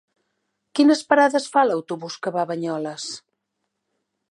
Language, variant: Catalan, Central